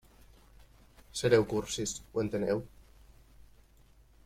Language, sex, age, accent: Catalan, male, 30-39, valencià